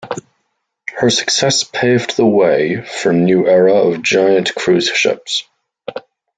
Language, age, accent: English, 19-29, Irish English